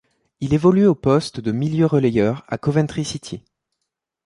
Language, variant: French, Français de métropole